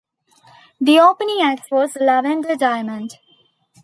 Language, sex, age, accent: English, female, 19-29, India and South Asia (India, Pakistan, Sri Lanka)